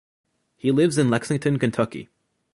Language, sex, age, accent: English, male, 19-29, United States English